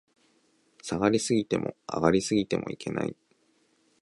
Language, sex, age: Japanese, male, 19-29